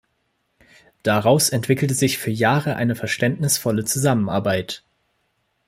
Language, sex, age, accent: German, male, 19-29, Deutschland Deutsch